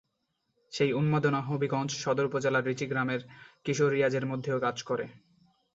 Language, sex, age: Bengali, male, 19-29